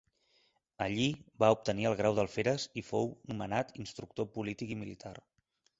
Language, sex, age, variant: Catalan, male, 30-39, Central